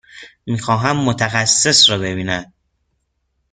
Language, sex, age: Persian, male, 19-29